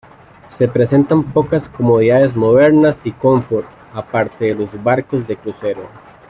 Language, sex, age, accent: Spanish, male, 30-39, América central